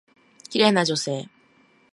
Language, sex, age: Japanese, female, 19-29